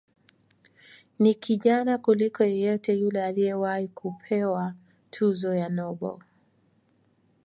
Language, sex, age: Swahili, female, 19-29